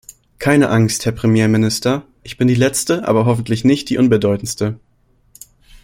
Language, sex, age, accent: German, male, 19-29, Deutschland Deutsch